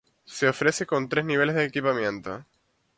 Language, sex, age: Spanish, male, 19-29